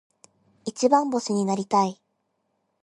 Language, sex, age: Japanese, female, 19-29